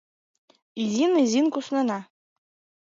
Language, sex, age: Mari, female, 19-29